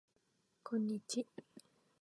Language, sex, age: Japanese, female, 19-29